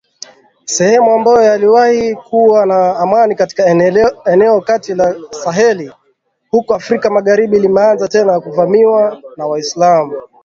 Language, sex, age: Swahili, male, 19-29